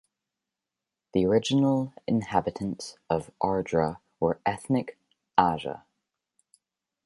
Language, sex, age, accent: English, male, under 19, Canadian English